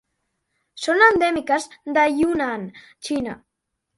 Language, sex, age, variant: Catalan, female, 40-49, Central